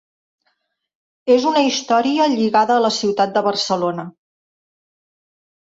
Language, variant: Catalan, Central